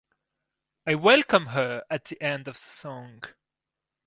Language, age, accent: English, 19-29, French